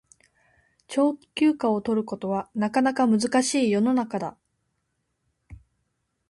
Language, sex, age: Japanese, female, 19-29